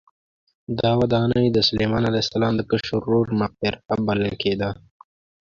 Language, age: Pashto, 19-29